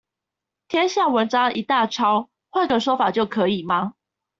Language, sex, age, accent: Chinese, female, 19-29, 出生地：臺北市